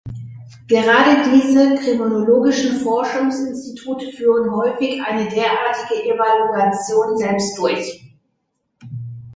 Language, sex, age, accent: German, male, under 19, Deutschland Deutsch